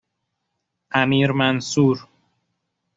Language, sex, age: Persian, male, 19-29